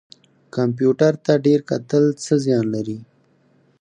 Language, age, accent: Pashto, 19-29, معیاري پښتو